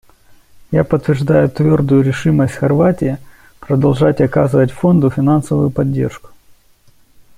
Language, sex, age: Russian, male, 40-49